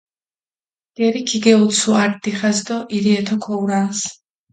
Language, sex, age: Mingrelian, female, 19-29